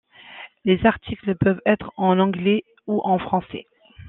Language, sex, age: French, female, 40-49